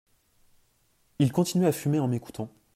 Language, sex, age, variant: French, male, 19-29, Français de métropole